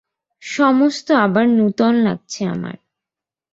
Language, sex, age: Bengali, female, 19-29